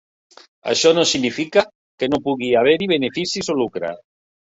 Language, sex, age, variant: Catalan, male, 60-69, Central